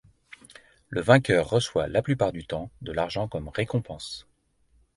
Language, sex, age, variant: French, male, 50-59, Français de métropole